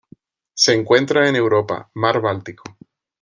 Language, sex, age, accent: Spanish, male, 30-39, España: Islas Canarias